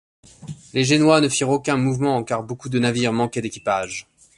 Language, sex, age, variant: French, male, 30-39, Français de métropole